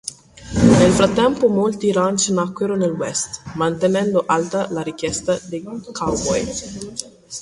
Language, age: Italian, 40-49